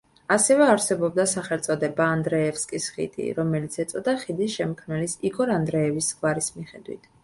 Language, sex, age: Georgian, female, 19-29